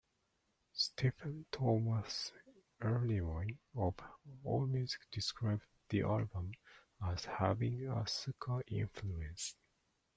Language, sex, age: English, male, 40-49